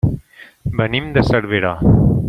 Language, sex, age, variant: Catalan, male, 40-49, Central